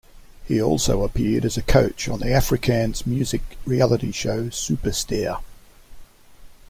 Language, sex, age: English, male, 60-69